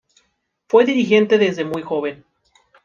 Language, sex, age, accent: Spanish, male, 19-29, México